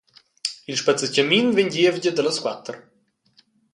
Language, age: Romansh, 19-29